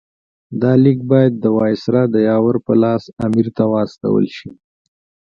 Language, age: Pashto, 19-29